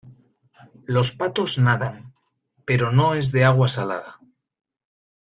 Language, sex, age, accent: Spanish, male, 30-39, España: Norte peninsular (Asturias, Castilla y León, Cantabria, País Vasco, Navarra, Aragón, La Rioja, Guadalajara, Cuenca)